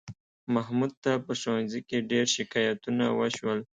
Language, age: Pashto, 19-29